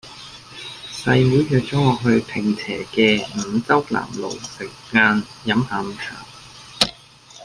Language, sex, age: Cantonese, male, 19-29